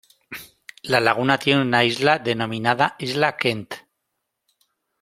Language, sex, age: Spanish, male, 50-59